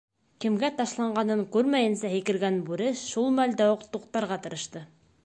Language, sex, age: Bashkir, female, 19-29